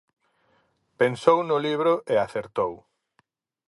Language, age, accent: Galician, 40-49, Oriental (común en zona oriental)